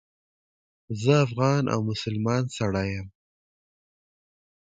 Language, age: Pashto, 19-29